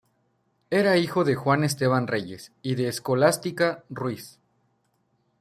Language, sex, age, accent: Spanish, male, 19-29, México